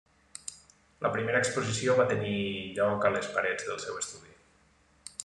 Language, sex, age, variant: Catalan, male, 19-29, Nord-Occidental